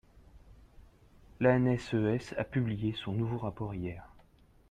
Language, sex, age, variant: French, male, 40-49, Français de métropole